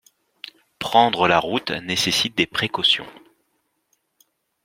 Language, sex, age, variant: French, male, 40-49, Français de métropole